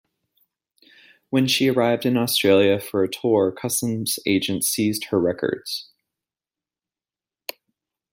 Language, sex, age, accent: English, male, 30-39, United States English